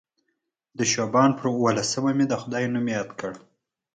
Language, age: Pashto, 30-39